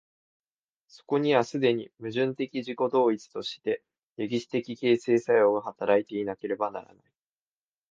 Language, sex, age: Japanese, male, under 19